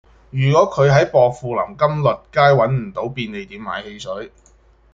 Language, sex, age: Cantonese, male, 19-29